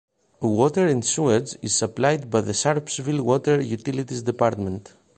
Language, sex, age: English, male, 40-49